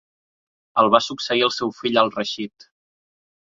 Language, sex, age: Catalan, male, 30-39